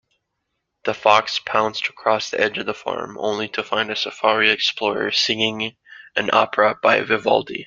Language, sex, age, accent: English, male, 19-29, United States English